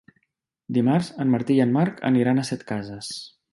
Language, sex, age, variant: Catalan, male, 30-39, Central